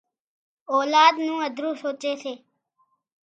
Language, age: Wadiyara Koli, under 19